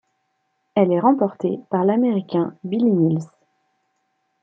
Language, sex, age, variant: French, female, 19-29, Français de métropole